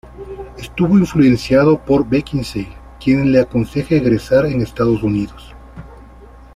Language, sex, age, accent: Spanish, male, 40-49, Andino-Pacífico: Colombia, Perú, Ecuador, oeste de Bolivia y Venezuela andina